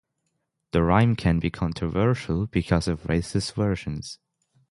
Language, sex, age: English, male, under 19